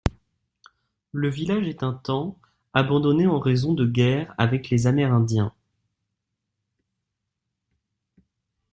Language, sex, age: French, male, 19-29